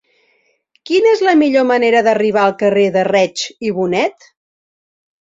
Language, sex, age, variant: Catalan, female, 40-49, Central